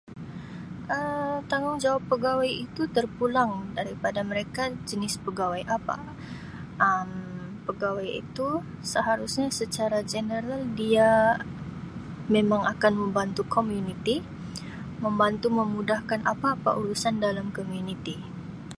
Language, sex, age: Sabah Malay, female, 19-29